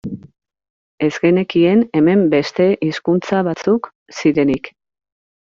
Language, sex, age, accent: Basque, female, 40-49, Erdialdekoa edo Nafarra (Gipuzkoa, Nafarroa)